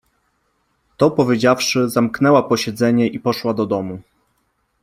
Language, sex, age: Polish, male, 30-39